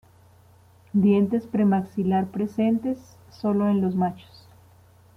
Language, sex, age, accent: Spanish, female, 40-49, Andino-Pacífico: Colombia, Perú, Ecuador, oeste de Bolivia y Venezuela andina